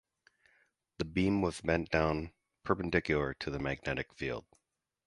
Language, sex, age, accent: English, male, 40-49, United States English